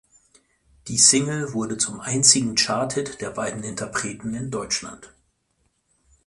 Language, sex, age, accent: German, male, 40-49, Deutschland Deutsch